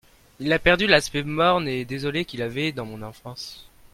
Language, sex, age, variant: French, male, under 19, Français de métropole